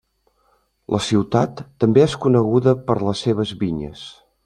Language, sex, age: Catalan, male, 50-59